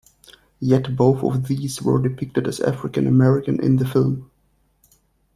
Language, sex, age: English, male, 30-39